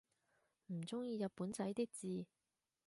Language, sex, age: Cantonese, female, 30-39